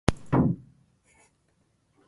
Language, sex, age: Japanese, male, under 19